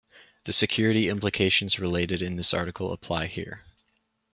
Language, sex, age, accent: English, male, 19-29, Canadian English